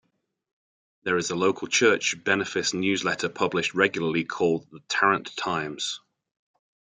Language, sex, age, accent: English, male, 50-59, England English